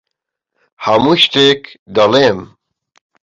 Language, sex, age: Central Kurdish, male, 19-29